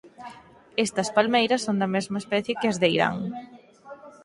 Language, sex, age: Galician, female, 19-29